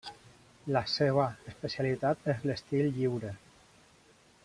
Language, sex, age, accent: Catalan, male, 30-39, valencià